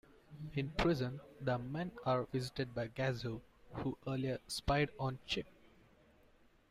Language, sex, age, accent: English, male, 19-29, India and South Asia (India, Pakistan, Sri Lanka)